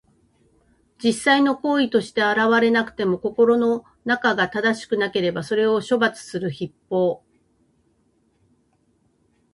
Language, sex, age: Japanese, female, 50-59